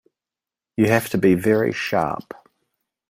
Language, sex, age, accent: English, male, 30-39, New Zealand English